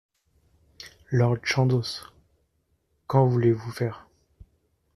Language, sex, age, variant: French, male, 30-39, Français de métropole